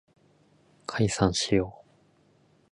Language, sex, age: Japanese, male, 19-29